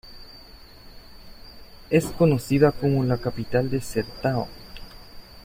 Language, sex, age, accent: Spanish, male, 19-29, América central